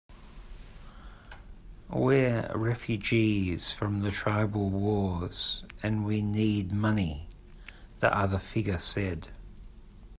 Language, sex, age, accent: English, male, 50-59, Australian English